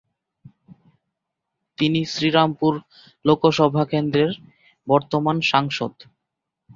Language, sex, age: Bengali, male, 19-29